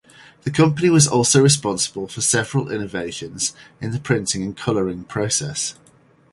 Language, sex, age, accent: English, male, 40-49, England English